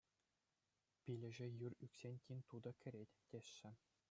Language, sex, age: Chuvash, male, under 19